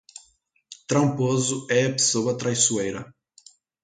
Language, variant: Portuguese, Portuguese (Portugal)